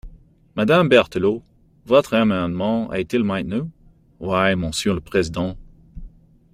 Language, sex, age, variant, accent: French, male, 30-39, Français d'Amérique du Nord, Français du Canada